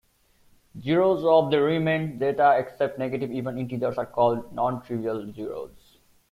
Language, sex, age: English, male, 19-29